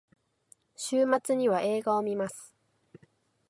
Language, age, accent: Japanese, 19-29, 標準語